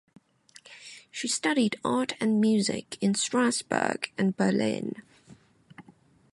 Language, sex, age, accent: English, female, 19-29, England English